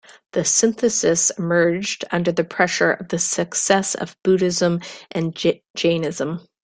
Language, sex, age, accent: English, female, 40-49, Canadian English